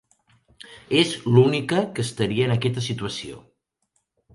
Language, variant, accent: Catalan, Central, tarragoní